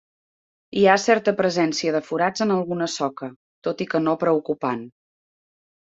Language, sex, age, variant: Catalan, female, 40-49, Central